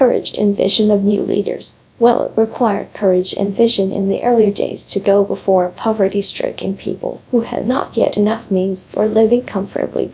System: TTS, GradTTS